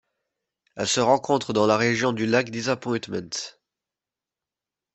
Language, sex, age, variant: French, male, 19-29, Français de métropole